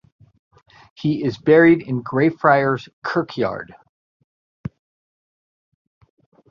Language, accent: English, United States English